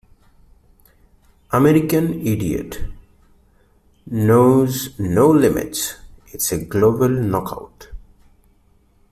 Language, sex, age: English, male, 30-39